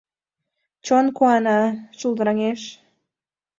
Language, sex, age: Mari, female, 19-29